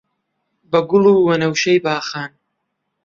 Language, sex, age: Central Kurdish, male, 19-29